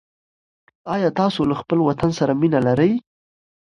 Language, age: Pashto, under 19